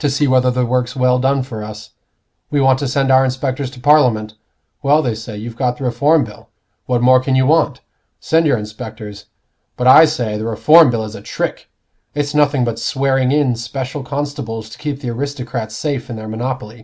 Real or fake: real